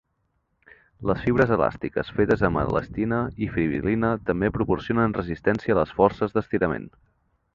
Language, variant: Catalan, Central